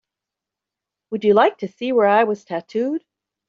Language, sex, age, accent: English, female, 60-69, United States English